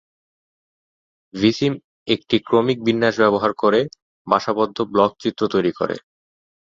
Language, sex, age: Bengali, male, 19-29